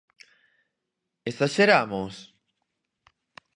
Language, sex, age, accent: Galician, male, 19-29, Normativo (estándar)